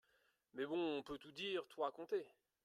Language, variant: French, Français de métropole